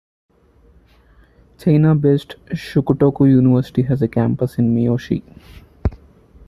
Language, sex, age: English, male, 19-29